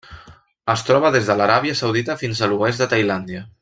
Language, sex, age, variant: Catalan, male, 30-39, Central